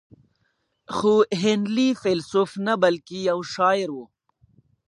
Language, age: Pashto, 19-29